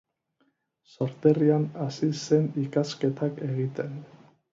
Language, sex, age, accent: Basque, male, 50-59, Erdialdekoa edo Nafarra (Gipuzkoa, Nafarroa)